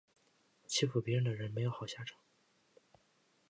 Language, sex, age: Chinese, male, under 19